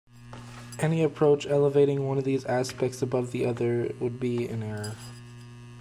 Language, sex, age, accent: English, male, 19-29, United States English